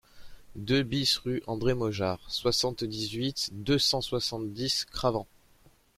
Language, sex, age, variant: French, male, 30-39, Français de métropole